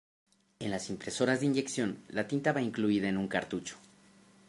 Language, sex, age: Spanish, male, 30-39